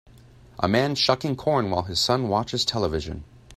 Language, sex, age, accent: English, male, 19-29, United States English